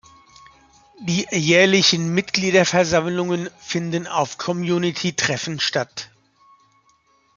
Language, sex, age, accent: German, male, 50-59, Deutschland Deutsch